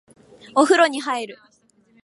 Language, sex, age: Japanese, female, under 19